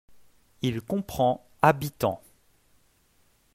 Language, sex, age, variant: French, male, 19-29, Français de métropole